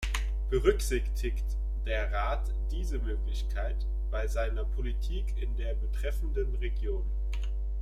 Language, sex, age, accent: German, male, 30-39, Deutschland Deutsch